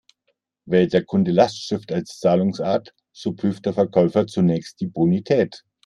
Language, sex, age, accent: German, male, 50-59, Deutschland Deutsch